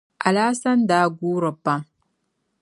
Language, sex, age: Dagbani, female, 19-29